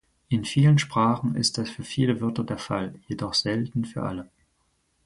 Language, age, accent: German, 19-29, Deutschland Deutsch